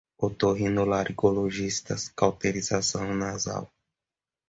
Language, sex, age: Portuguese, male, 30-39